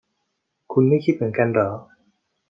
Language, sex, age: Thai, male, 40-49